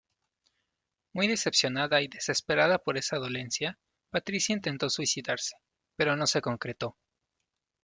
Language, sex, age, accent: Spanish, male, 30-39, México